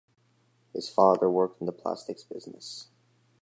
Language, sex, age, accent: English, male, under 19, United States English